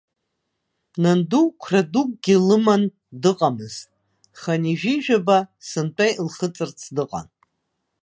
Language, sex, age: Abkhazian, female, 60-69